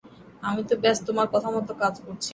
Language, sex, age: Bengali, female, 30-39